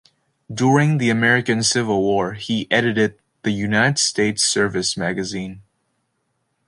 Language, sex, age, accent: English, male, 19-29, United States English